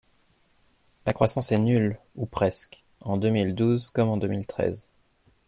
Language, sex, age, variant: French, male, 19-29, Français de métropole